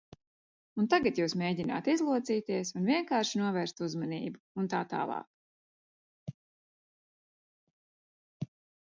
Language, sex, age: Latvian, female, 40-49